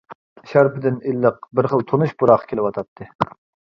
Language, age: Uyghur, 30-39